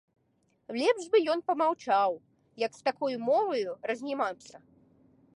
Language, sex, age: Belarusian, female, 19-29